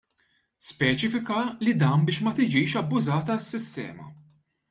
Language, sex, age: Maltese, male, 30-39